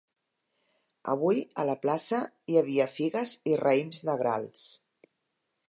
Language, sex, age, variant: Catalan, female, 60-69, Central